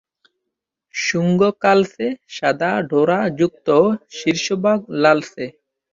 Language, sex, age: Bengali, male, 19-29